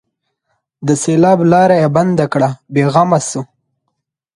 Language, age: Pashto, 19-29